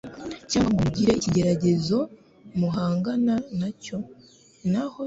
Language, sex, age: Kinyarwanda, female, under 19